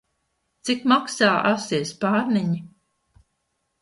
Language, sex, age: Latvian, female, 60-69